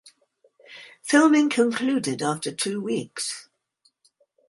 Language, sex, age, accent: English, female, 70-79, England English